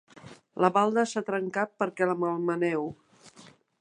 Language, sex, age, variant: Catalan, female, 50-59, Central